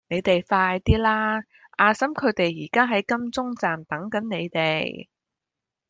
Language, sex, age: Cantonese, female, 19-29